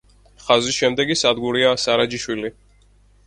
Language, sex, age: Georgian, male, 19-29